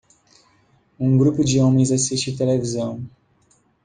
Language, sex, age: Portuguese, male, 30-39